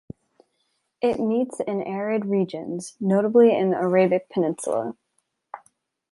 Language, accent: English, United States English